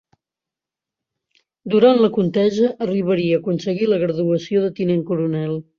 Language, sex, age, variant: Catalan, female, 70-79, Central